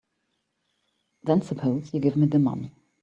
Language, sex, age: English, female, 50-59